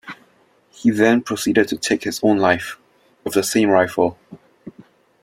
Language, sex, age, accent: English, male, 19-29, Singaporean English